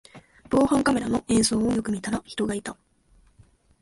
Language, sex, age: Japanese, female, 19-29